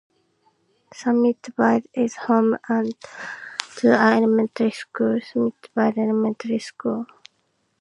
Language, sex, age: English, female, under 19